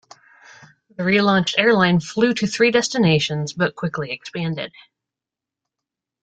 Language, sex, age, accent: English, female, 30-39, United States English